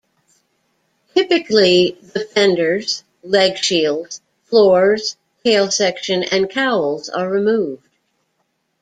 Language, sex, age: English, female, 60-69